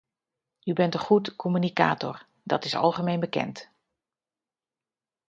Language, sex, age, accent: Dutch, female, 50-59, Nederlands Nederlands